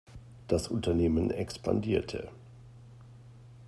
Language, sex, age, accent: German, male, 40-49, Deutschland Deutsch